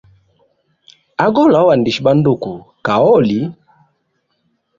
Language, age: Hemba, 19-29